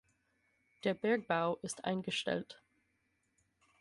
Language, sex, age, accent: German, female, 30-39, Amerikanisches Deutsch